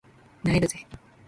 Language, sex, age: Japanese, female, 19-29